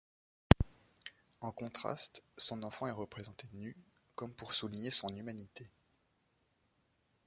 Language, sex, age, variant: French, male, 19-29, Français de métropole